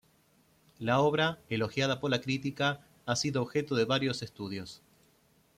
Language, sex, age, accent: Spanish, male, 30-39, Rioplatense: Argentina, Uruguay, este de Bolivia, Paraguay